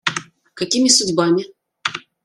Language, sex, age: Russian, female, 30-39